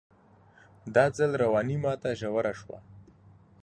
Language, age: Pashto, 30-39